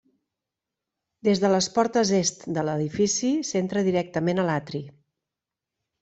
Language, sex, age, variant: Catalan, female, 50-59, Central